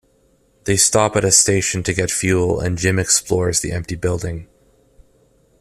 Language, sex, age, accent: English, male, 30-39, Canadian English